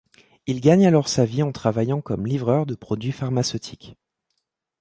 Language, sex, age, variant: French, male, 19-29, Français de métropole